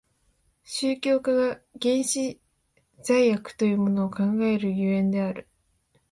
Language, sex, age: Japanese, female, 19-29